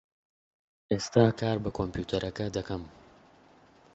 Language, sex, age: Central Kurdish, male, under 19